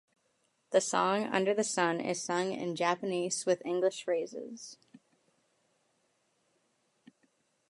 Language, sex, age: English, female, under 19